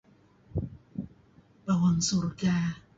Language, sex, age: Kelabit, female, 50-59